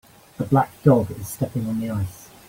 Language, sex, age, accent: English, male, 50-59, England English